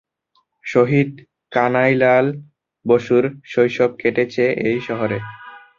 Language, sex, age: Bengali, male, 19-29